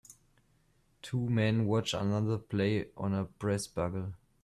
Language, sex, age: English, male, under 19